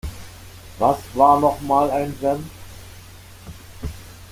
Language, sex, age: German, male, 50-59